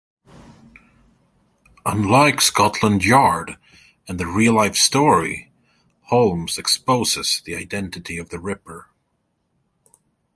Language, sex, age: English, male, 40-49